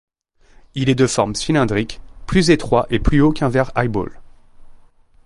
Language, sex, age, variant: French, male, 30-39, Français de métropole